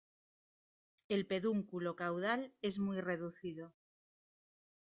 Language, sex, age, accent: Spanish, female, 30-39, España: Norte peninsular (Asturias, Castilla y León, Cantabria, País Vasco, Navarra, Aragón, La Rioja, Guadalajara, Cuenca)